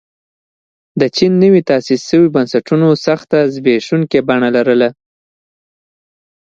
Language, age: Pashto, under 19